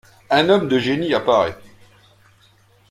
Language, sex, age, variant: French, male, 40-49, Français de métropole